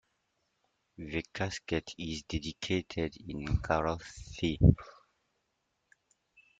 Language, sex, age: English, male, 30-39